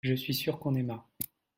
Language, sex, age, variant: French, male, 19-29, Français de métropole